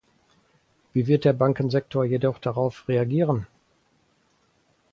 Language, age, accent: German, 60-69, Deutschland Deutsch